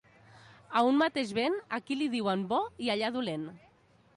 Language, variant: Catalan, Central